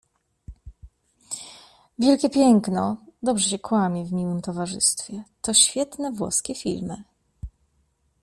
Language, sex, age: Polish, female, 30-39